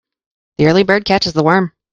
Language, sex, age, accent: English, female, 19-29, United States English